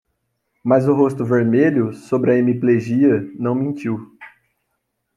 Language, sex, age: Portuguese, male, 19-29